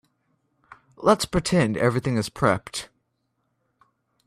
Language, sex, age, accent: English, male, under 19, United States English